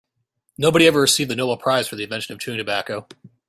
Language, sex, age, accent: English, male, 19-29, United States English